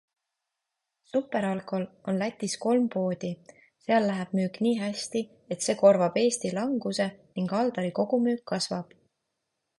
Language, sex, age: Estonian, female, 30-39